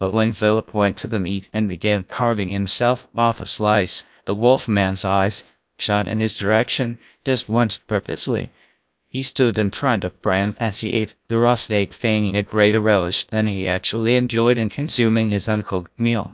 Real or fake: fake